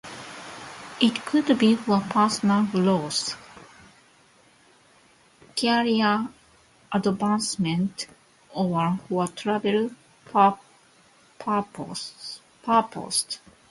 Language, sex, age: English, female, 30-39